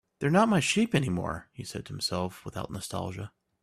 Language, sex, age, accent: English, male, 30-39, United States English